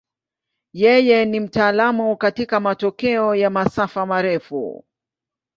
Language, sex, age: Swahili, female, 50-59